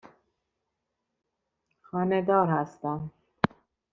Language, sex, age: Persian, female, 50-59